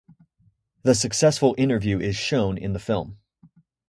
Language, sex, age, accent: English, male, 19-29, United States English